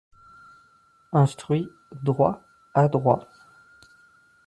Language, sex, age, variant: French, male, 30-39, Français de métropole